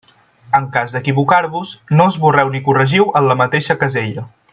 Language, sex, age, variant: Catalan, male, 19-29, Central